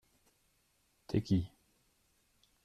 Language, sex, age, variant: French, male, 30-39, Français de métropole